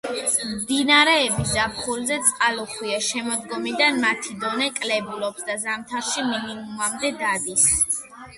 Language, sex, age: Georgian, female, under 19